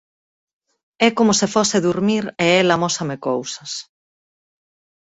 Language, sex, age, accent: Galician, female, 30-39, Atlántico (seseo e gheada)